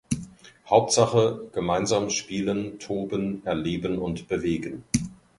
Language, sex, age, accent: German, male, 50-59, Deutschland Deutsch